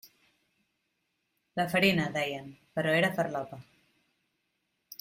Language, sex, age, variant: Catalan, female, 30-39, Central